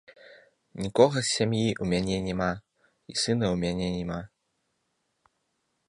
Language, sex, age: Belarusian, male, 30-39